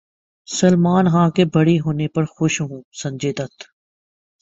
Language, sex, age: Urdu, male, 19-29